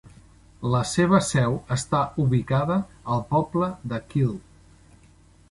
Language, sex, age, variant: Catalan, male, 50-59, Central